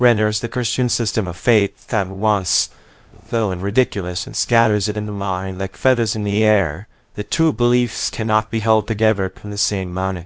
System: TTS, VITS